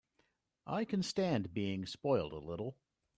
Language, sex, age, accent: English, male, 40-49, Canadian English